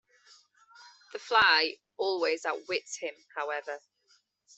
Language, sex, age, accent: English, female, 30-39, England English